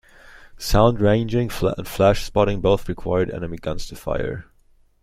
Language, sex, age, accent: English, male, 19-29, England English